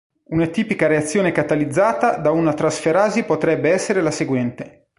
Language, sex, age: Italian, male, 40-49